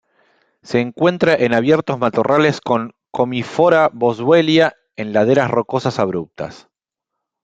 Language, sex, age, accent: Spanish, male, 40-49, Rioplatense: Argentina, Uruguay, este de Bolivia, Paraguay